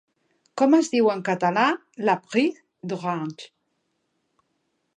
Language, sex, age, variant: Catalan, female, 40-49, Central